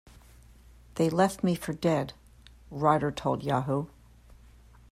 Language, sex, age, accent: English, female, 60-69, United States English